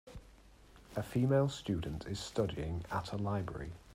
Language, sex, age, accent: English, male, 30-39, England English